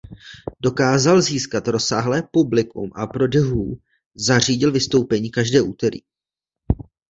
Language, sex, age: Czech, male, 19-29